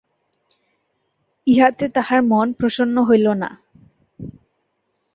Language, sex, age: Bengali, female, 19-29